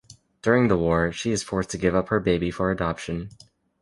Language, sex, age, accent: English, male, 19-29, United States English